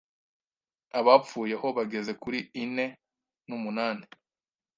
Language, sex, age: Kinyarwanda, male, 19-29